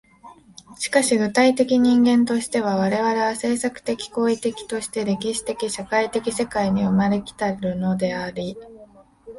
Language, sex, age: Japanese, female, 19-29